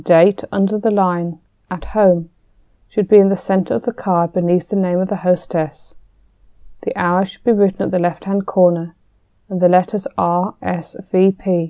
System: none